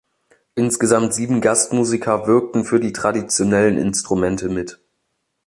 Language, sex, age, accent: German, male, under 19, Deutschland Deutsch